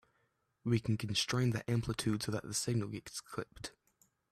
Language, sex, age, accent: English, male, under 19, United States English